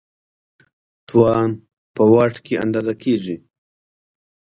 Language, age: Pashto, 40-49